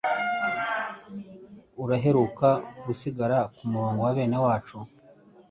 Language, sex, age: Kinyarwanda, male, 40-49